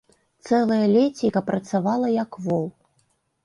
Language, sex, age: Belarusian, female, 40-49